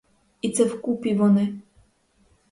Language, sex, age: Ukrainian, female, 19-29